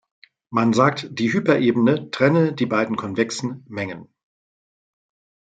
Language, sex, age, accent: German, male, 50-59, Deutschland Deutsch